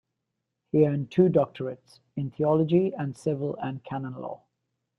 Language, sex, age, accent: English, male, 30-39, Australian English